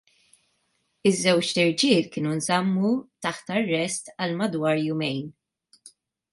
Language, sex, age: Maltese, female, 40-49